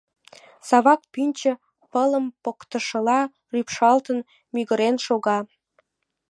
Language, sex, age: Mari, female, 19-29